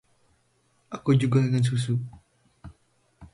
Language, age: Indonesian, 19-29